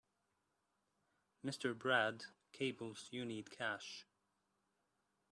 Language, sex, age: English, male, 30-39